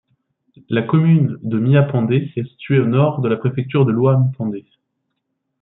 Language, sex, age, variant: French, male, 19-29, Français de métropole